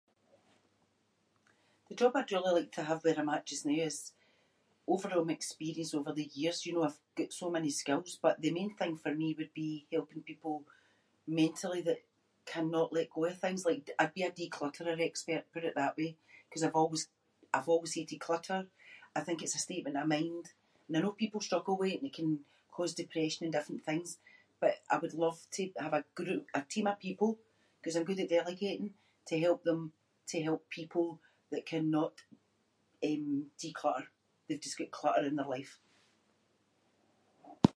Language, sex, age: Scots, female, 60-69